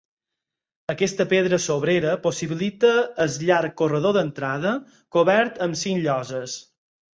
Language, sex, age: Catalan, male, 40-49